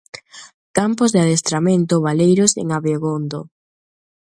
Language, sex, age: Galician, female, under 19